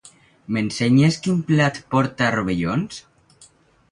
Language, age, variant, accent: Catalan, under 19, Valencià septentrional, valencià